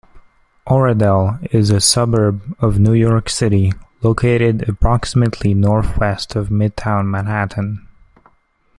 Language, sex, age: English, male, 19-29